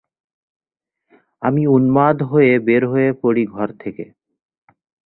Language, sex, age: Bengali, male, 19-29